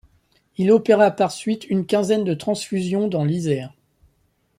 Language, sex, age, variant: French, male, 30-39, Français de métropole